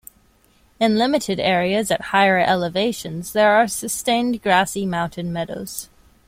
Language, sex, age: English, female, 19-29